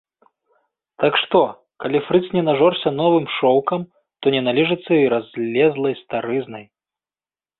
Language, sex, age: Belarusian, male, 30-39